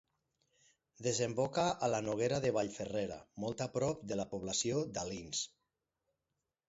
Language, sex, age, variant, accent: Catalan, male, 40-49, Valencià central, central; valencià